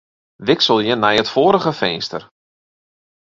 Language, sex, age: Western Frisian, male, 40-49